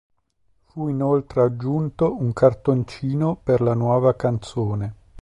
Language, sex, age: Italian, male, 40-49